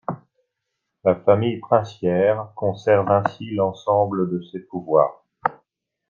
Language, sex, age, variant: French, male, 40-49, Français de métropole